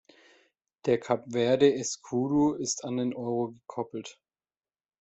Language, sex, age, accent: German, male, 30-39, Deutschland Deutsch